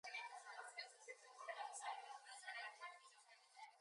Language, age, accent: English, 19-29, United States English